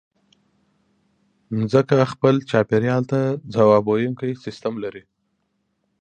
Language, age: Pashto, 30-39